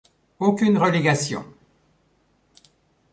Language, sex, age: French, male, 70-79